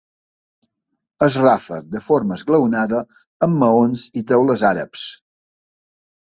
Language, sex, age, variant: Catalan, male, 60-69, Balear